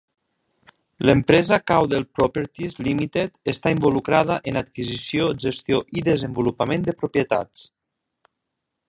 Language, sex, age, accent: Catalan, male, 30-39, valencià